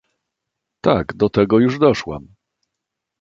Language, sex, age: Polish, male, 50-59